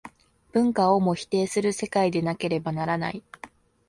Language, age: Japanese, 19-29